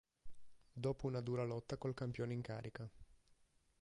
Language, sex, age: Italian, male, 30-39